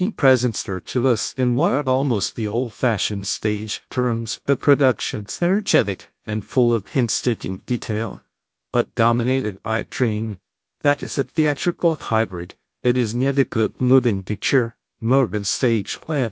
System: TTS, GlowTTS